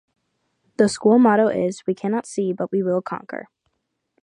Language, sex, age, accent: English, female, under 19, United States English